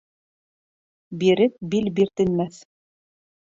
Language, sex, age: Bashkir, female, 30-39